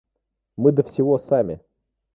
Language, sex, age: Russian, male, 19-29